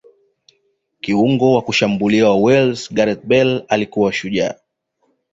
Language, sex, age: Swahili, male, 19-29